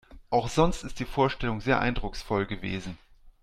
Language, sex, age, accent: German, male, 40-49, Deutschland Deutsch